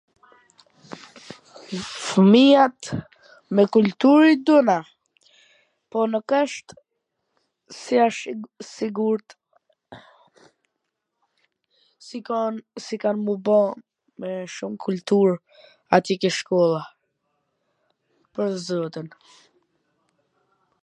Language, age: Gheg Albanian, under 19